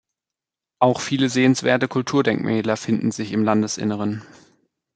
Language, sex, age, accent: German, male, 19-29, Deutschland Deutsch